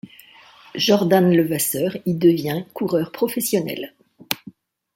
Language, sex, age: French, female, 60-69